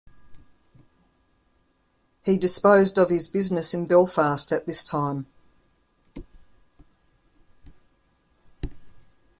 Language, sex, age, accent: English, female, 50-59, Australian English